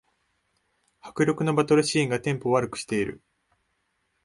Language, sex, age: Japanese, male, 19-29